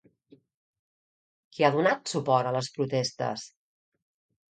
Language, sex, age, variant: Catalan, female, 50-59, Central